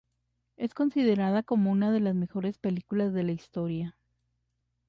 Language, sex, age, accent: Spanish, female, 30-39, México